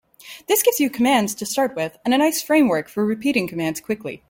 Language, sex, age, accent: English, female, 19-29, United States English